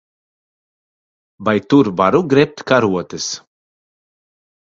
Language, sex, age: Latvian, male, 30-39